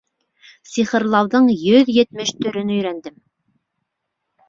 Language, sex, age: Bashkir, female, 30-39